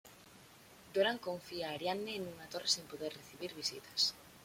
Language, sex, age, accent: Spanish, female, 19-29, España: Norte peninsular (Asturias, Castilla y León, Cantabria, País Vasco, Navarra, Aragón, La Rioja, Guadalajara, Cuenca)